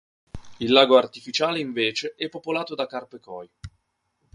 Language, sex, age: Italian, male, 19-29